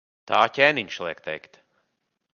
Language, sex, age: Latvian, male, 30-39